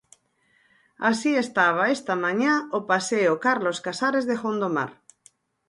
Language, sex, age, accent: Galician, female, 50-59, Atlántico (seseo e gheada)